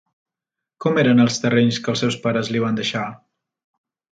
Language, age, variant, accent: Catalan, 30-39, Central, central